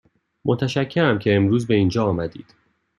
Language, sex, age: Persian, male, 19-29